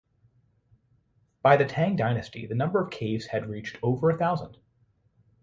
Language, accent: English, United States English